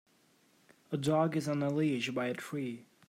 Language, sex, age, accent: English, male, under 19, United States English